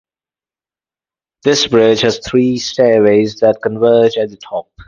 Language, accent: English, England English